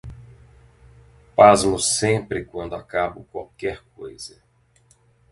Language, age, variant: Portuguese, 40-49, Portuguese (Brasil)